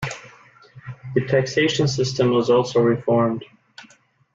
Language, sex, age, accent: English, male, 19-29, United States English